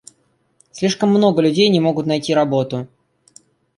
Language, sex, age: Russian, male, under 19